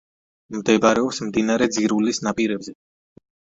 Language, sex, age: Georgian, male, 30-39